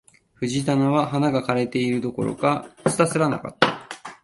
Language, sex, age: Japanese, male, 40-49